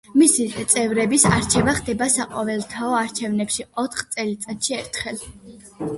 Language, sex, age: Georgian, female, under 19